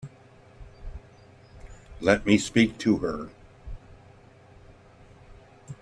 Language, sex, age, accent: English, male, 70-79, Canadian English